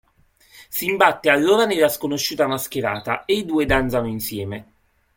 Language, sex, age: Italian, male, 19-29